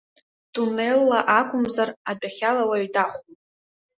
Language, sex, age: Abkhazian, female, under 19